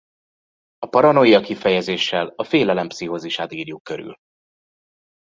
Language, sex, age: Hungarian, male, 30-39